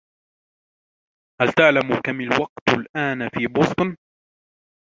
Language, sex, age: Arabic, male, 19-29